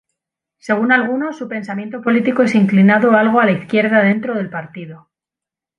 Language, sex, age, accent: Spanish, female, 40-49, España: Centro-Sur peninsular (Madrid, Toledo, Castilla-La Mancha)